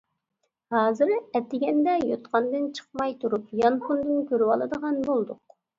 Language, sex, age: Uyghur, female, 19-29